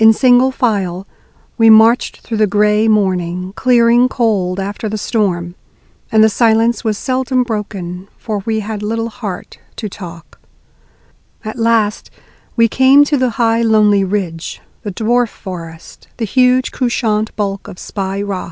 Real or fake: real